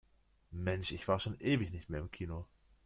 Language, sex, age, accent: German, male, 19-29, Deutschland Deutsch